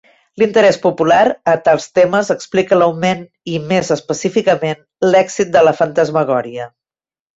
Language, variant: Catalan, Central